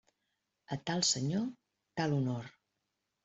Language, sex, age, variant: Catalan, female, 50-59, Central